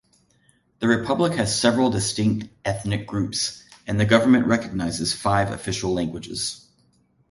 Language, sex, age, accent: English, male, 40-49, United States English